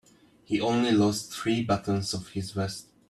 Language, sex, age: English, male, 19-29